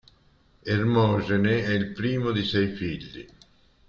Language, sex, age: Italian, male, 60-69